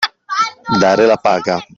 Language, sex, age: Italian, male, 40-49